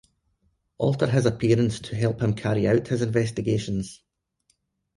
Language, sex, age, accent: English, male, 40-49, Scottish English